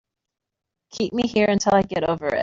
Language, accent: English, United States English